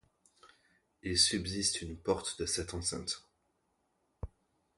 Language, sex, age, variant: French, male, 30-39, Français de métropole